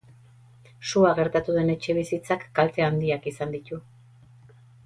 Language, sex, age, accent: Basque, female, 40-49, Erdialdekoa edo Nafarra (Gipuzkoa, Nafarroa)